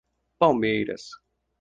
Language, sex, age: Portuguese, male, 19-29